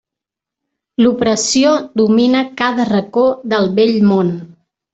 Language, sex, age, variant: Catalan, female, 40-49, Central